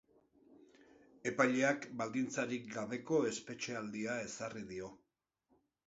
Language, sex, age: Basque, male, 60-69